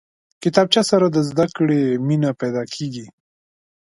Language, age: Pashto, 19-29